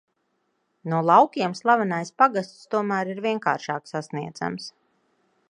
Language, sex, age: Latvian, female, 40-49